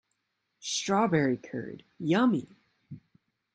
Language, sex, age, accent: English, male, 19-29, United States English